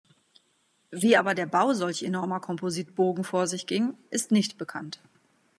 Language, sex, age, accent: German, female, 40-49, Deutschland Deutsch